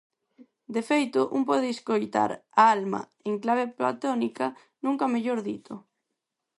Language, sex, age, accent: Galician, female, under 19, Neofalante